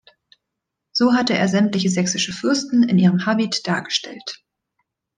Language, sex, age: German, female, 30-39